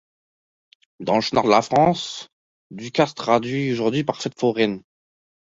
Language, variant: French, Français de métropole